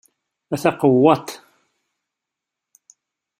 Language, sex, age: Kabyle, male, 50-59